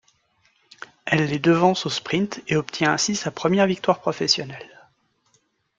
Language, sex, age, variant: French, male, 30-39, Français de métropole